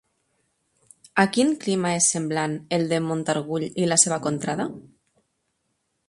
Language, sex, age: Catalan, female, 30-39